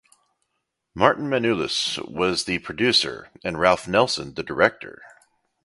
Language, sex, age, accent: English, male, 19-29, United States English